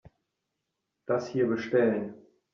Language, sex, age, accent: German, male, 30-39, Deutschland Deutsch